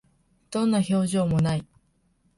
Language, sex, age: Japanese, female, under 19